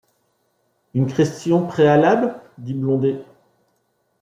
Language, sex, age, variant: French, male, 50-59, Français de métropole